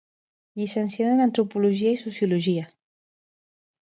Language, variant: Catalan, Central